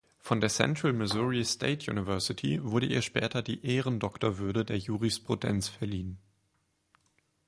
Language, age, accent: German, 19-29, Deutschland Deutsch